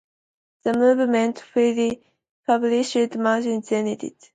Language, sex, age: English, female, 19-29